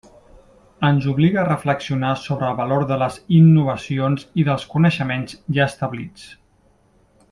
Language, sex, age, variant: Catalan, male, 40-49, Central